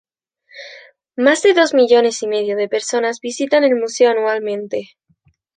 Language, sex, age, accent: Spanish, female, under 19, España: Sur peninsular (Andalucia, Extremadura, Murcia)